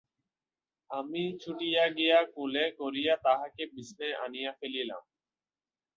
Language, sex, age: Bengali, male, 19-29